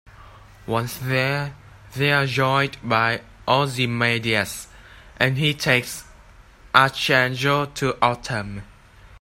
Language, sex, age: English, male, under 19